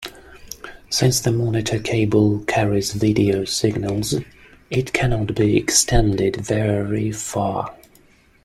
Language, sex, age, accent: English, male, 30-39, England English